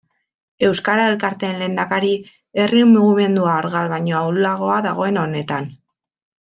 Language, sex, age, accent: Basque, female, 19-29, Mendebalekoa (Araba, Bizkaia, Gipuzkoako mendebaleko herri batzuk)